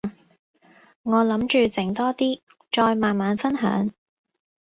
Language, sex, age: Cantonese, female, 19-29